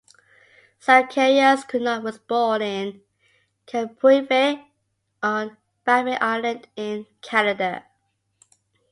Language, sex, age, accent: English, female, 40-49, Scottish English